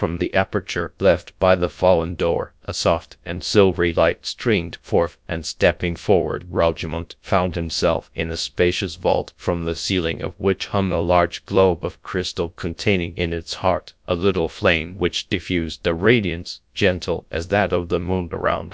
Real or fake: fake